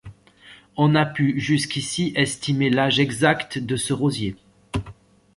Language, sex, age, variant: French, male, 30-39, Français de métropole